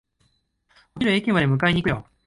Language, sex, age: Japanese, male, 19-29